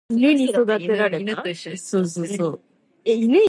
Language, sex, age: Tatar, female, under 19